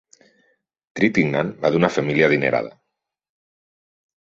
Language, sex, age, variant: Catalan, male, 40-49, Central